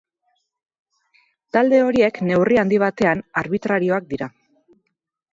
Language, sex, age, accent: Basque, female, 30-39, Erdialdekoa edo Nafarra (Gipuzkoa, Nafarroa)